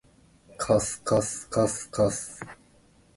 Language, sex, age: Japanese, male, 30-39